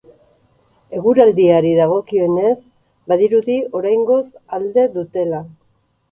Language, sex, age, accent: Basque, male, 40-49, Erdialdekoa edo Nafarra (Gipuzkoa, Nafarroa)